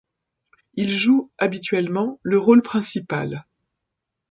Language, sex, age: French, female, 50-59